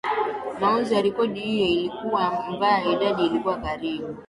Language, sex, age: Swahili, female, 19-29